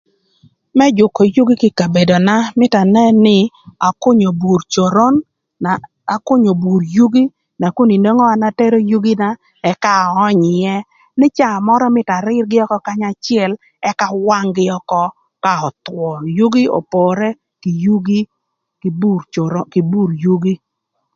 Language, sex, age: Thur, female, 50-59